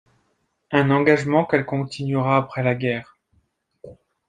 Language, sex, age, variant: French, male, 30-39, Français de métropole